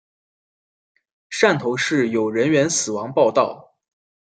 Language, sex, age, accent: Chinese, male, 19-29, 出生地：辽宁省